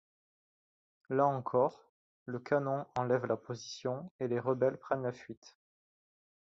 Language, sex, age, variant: French, male, 30-39, Français de métropole